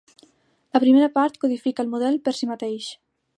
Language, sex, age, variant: Catalan, female, under 19, Alacantí